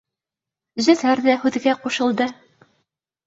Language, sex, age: Bashkir, female, 50-59